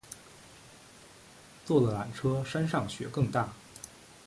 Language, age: Chinese, 30-39